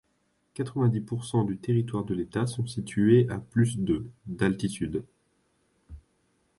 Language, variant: French, Français de métropole